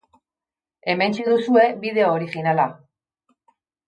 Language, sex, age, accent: Basque, female, 50-59, Mendebalekoa (Araba, Bizkaia, Gipuzkoako mendebaleko herri batzuk)